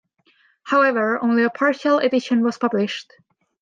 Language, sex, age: English, female, 19-29